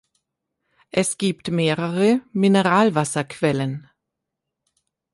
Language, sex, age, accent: German, female, 30-39, Deutschland Deutsch